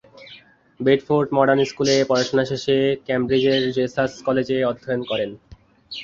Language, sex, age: Bengali, male, under 19